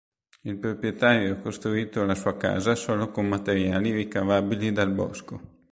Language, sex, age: Italian, male, 19-29